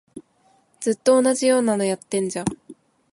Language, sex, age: Japanese, female, 19-29